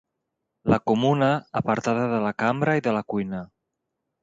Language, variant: Catalan, Nord-Occidental